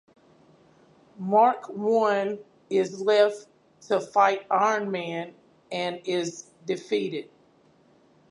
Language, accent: English, United States English